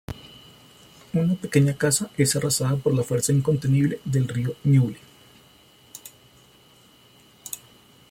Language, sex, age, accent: Spanish, male, 30-39, Andino-Pacífico: Colombia, Perú, Ecuador, oeste de Bolivia y Venezuela andina